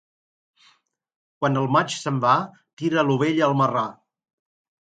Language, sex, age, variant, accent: Catalan, male, 60-69, Central, central